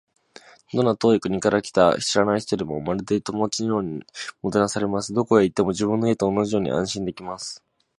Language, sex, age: Japanese, male, 19-29